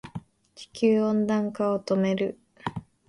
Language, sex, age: Japanese, female, 19-29